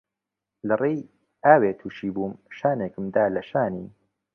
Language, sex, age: Central Kurdish, male, 19-29